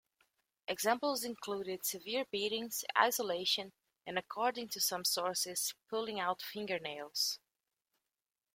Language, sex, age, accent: English, female, 19-29, Welsh English